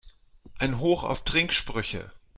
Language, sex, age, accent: German, male, 40-49, Deutschland Deutsch